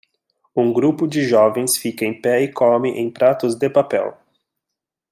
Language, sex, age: Portuguese, male, 19-29